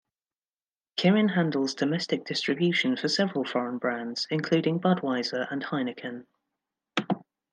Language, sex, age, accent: English, female, 30-39, England English